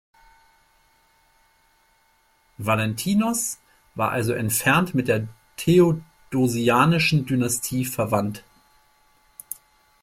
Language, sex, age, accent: German, male, 40-49, Deutschland Deutsch